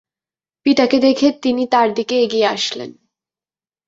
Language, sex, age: Bengali, female, 19-29